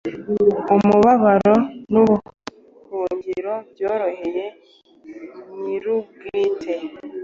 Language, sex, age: Kinyarwanda, female, 19-29